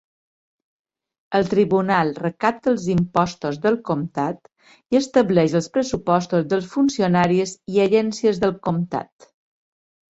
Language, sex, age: Catalan, female, 50-59